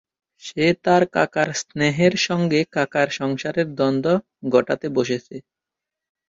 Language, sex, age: Bengali, male, 19-29